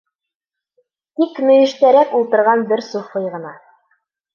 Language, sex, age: Bashkir, female, 19-29